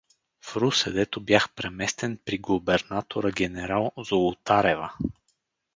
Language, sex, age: Bulgarian, male, 30-39